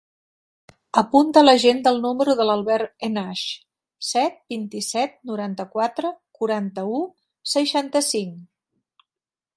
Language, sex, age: Catalan, female, 60-69